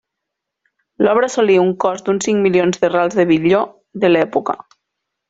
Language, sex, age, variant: Catalan, female, 40-49, Nord-Occidental